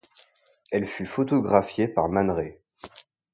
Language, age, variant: French, 19-29, Français de métropole